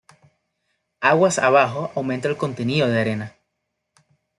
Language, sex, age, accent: Spanish, male, 19-29, Caribe: Cuba, Venezuela, Puerto Rico, República Dominicana, Panamá, Colombia caribeña, México caribeño, Costa del golfo de México